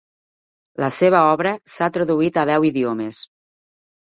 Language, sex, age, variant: Catalan, female, 30-39, Nord-Occidental